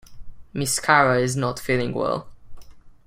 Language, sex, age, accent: English, male, under 19, England English